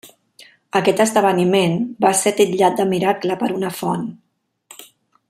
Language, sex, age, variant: Catalan, female, 40-49, Central